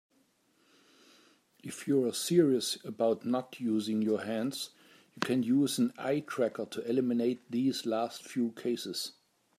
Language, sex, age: English, male, 50-59